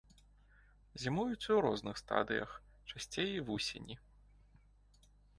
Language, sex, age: Belarusian, male, 19-29